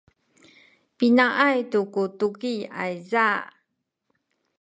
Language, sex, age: Sakizaya, female, 50-59